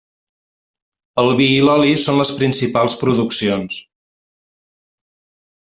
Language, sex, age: Catalan, male, 40-49